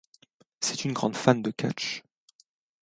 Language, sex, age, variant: French, male, 19-29, Français de métropole